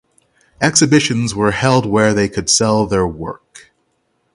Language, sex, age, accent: English, male, 30-39, United States English; England English